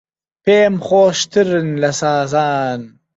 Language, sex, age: Central Kurdish, male, 19-29